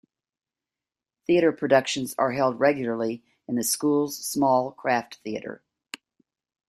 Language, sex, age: English, female, 60-69